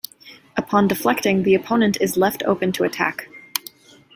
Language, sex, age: English, female, 19-29